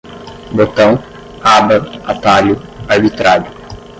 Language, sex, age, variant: Portuguese, male, 19-29, Portuguese (Brasil)